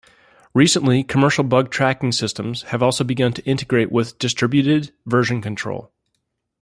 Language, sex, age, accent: English, male, 30-39, United States English